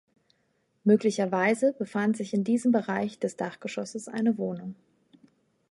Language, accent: German, Deutschland Deutsch